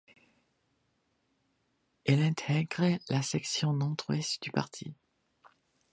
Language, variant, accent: French, Français d'Amérique du Nord, Français du Canada